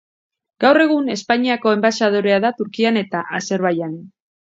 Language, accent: Basque, Mendebalekoa (Araba, Bizkaia, Gipuzkoako mendebaleko herri batzuk)